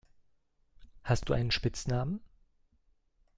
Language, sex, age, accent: German, male, 30-39, Deutschland Deutsch